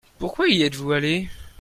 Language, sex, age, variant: French, male, under 19, Français de métropole